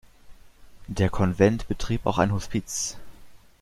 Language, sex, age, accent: German, male, under 19, Deutschland Deutsch